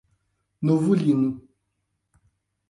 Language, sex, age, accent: Portuguese, male, 19-29, Paulista